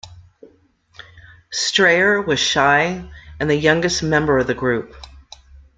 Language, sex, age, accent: English, female, 50-59, United States English